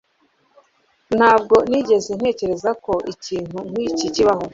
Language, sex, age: Kinyarwanda, female, 30-39